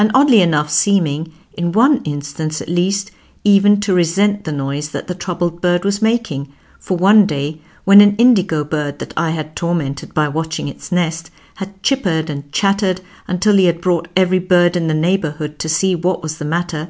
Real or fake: real